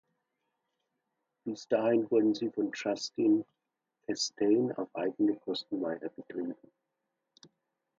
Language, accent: German, Deutschland Deutsch